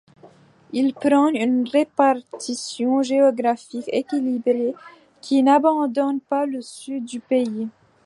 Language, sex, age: French, female, 19-29